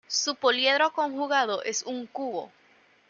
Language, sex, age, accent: Spanish, female, 19-29, Caribe: Cuba, Venezuela, Puerto Rico, República Dominicana, Panamá, Colombia caribeña, México caribeño, Costa del golfo de México